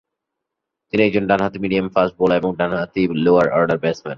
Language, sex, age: Bengali, male, 19-29